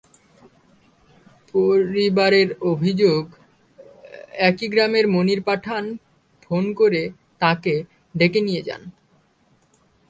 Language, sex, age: Bengali, male, under 19